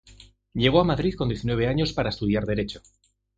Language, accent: Spanish, España: Centro-Sur peninsular (Madrid, Toledo, Castilla-La Mancha)